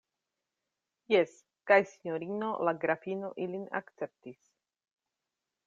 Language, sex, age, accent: Esperanto, female, 40-49, Internacia